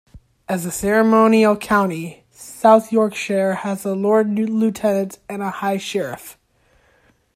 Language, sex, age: English, male, under 19